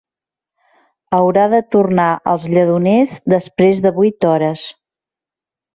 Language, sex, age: Catalan, female, 40-49